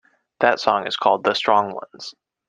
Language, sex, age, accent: English, male, 19-29, United States English